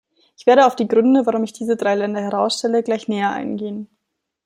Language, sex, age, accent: German, female, 19-29, Deutschland Deutsch